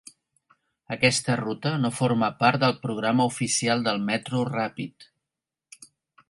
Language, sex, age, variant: Catalan, male, 40-49, Central